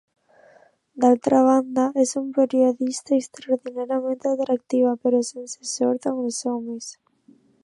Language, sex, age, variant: Catalan, female, under 19, Alacantí